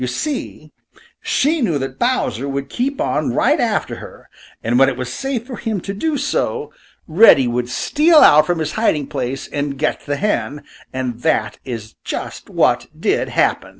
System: none